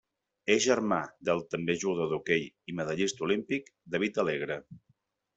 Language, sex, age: Catalan, male, 40-49